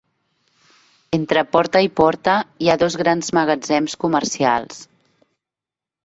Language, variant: Catalan, Nord-Occidental